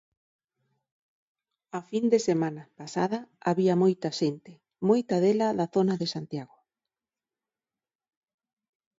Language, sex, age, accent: Galician, female, 40-49, Normativo (estándar)